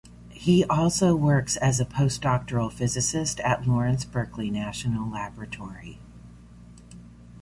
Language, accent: English, United States English